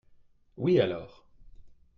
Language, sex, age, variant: French, male, 30-39, Français de métropole